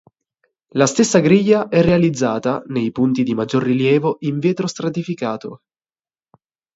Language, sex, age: Italian, male, 19-29